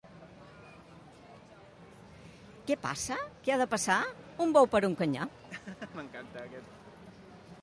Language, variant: Catalan, Central